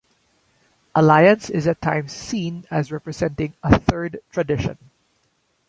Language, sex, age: English, male, 40-49